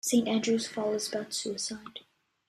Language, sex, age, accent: English, male, 30-39, United States English